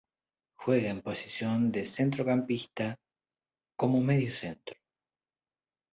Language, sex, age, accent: Spanish, male, 40-49, Rioplatense: Argentina, Uruguay, este de Bolivia, Paraguay